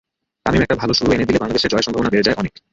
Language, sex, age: Bengali, male, 19-29